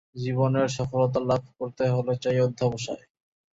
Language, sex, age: Bengali, male, 19-29